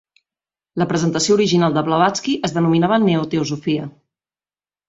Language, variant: Catalan, Central